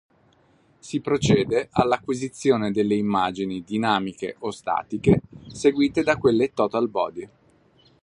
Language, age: Italian, 30-39